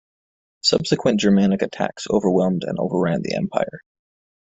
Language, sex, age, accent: English, male, 19-29, United States English